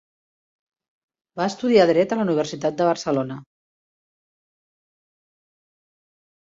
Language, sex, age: Catalan, female, 50-59